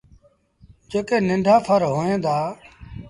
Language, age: Sindhi Bhil, 40-49